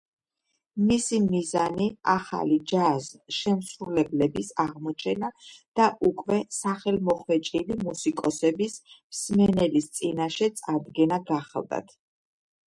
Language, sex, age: Georgian, female, 50-59